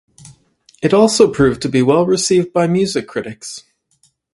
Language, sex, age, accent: English, male, 30-39, Canadian English